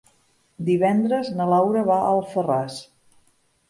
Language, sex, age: Catalan, female, 50-59